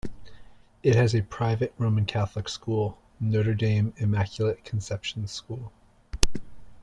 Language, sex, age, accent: English, male, 30-39, United States English